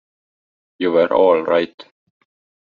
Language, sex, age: English, male, 19-29